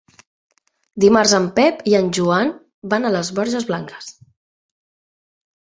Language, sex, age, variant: Catalan, female, under 19, Central